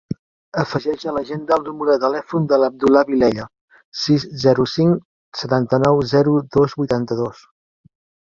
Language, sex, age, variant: Catalan, male, 40-49, Central